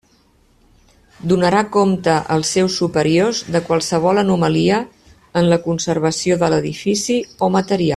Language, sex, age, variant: Catalan, female, 50-59, Central